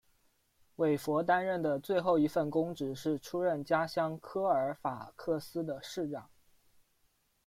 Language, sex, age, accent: Chinese, male, 19-29, 出生地：四川省